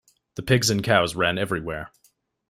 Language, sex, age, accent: English, male, 19-29, Canadian English